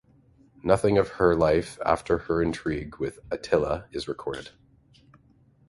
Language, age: English, 40-49